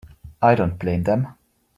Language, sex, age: English, male, 19-29